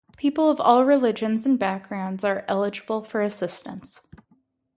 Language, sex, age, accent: English, female, 19-29, United States English